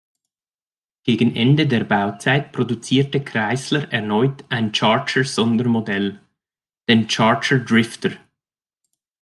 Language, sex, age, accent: German, male, 30-39, Schweizerdeutsch